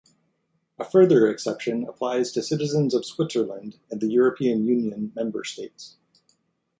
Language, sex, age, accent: English, male, 40-49, United States English